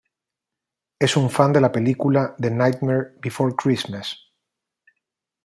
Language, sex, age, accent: Spanish, male, 40-49, España: Islas Canarias